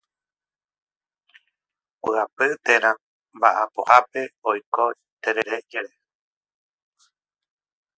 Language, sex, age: Guarani, male, 30-39